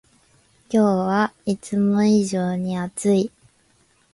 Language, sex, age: Japanese, female, 19-29